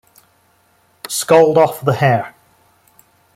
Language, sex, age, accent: English, male, 50-59, England English